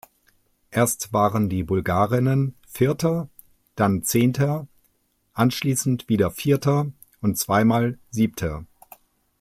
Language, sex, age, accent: German, male, 50-59, Deutschland Deutsch